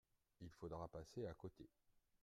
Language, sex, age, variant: French, male, 40-49, Français de métropole